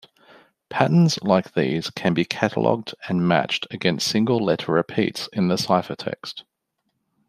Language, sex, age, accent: English, male, 40-49, Australian English